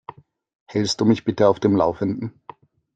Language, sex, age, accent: German, male, 30-39, Österreichisches Deutsch